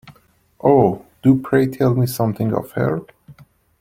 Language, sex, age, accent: English, male, 19-29, United States English